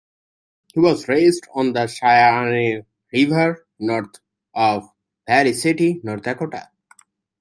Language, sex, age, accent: English, male, 19-29, United States English